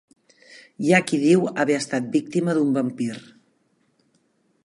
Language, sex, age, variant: Catalan, female, 50-59, Central